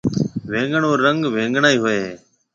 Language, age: Marwari (Pakistan), 40-49